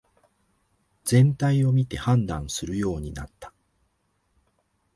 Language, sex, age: Japanese, male, 50-59